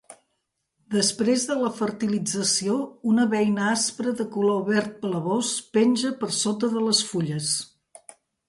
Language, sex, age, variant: Catalan, female, 60-69, Central